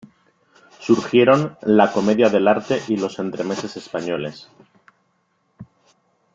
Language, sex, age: Spanish, male, 40-49